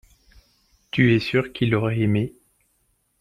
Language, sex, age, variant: French, male, 30-39, Français de métropole